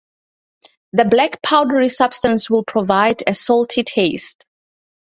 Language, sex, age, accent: English, female, 30-39, Southern African (South Africa, Zimbabwe, Namibia)